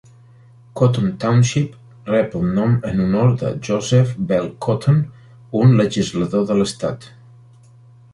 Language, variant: Catalan, Central